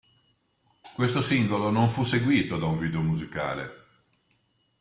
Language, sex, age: Italian, male, 60-69